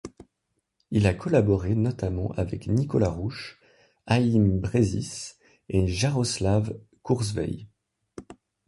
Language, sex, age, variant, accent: French, male, 19-29, Français d'Europe, Français de Suisse